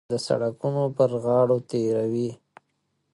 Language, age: Pashto, 30-39